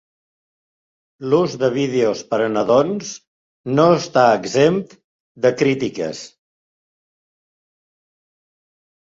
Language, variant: Catalan, Central